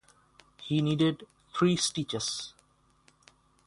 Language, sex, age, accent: English, male, 19-29, India and South Asia (India, Pakistan, Sri Lanka)